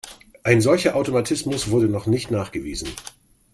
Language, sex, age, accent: German, male, 50-59, Deutschland Deutsch